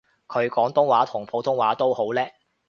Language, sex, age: Cantonese, male, 19-29